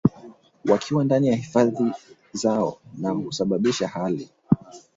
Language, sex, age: Swahili, male, 19-29